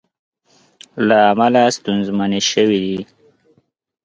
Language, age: Pashto, 19-29